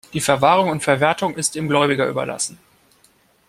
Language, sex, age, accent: German, male, 19-29, Deutschland Deutsch